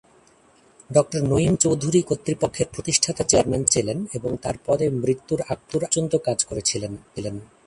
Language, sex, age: Bengali, male, 30-39